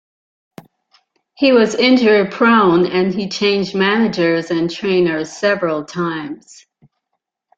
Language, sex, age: English, female, 50-59